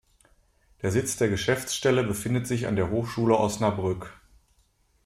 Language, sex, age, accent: German, male, 30-39, Deutschland Deutsch